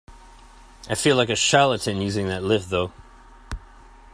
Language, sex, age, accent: English, male, 40-49, United States English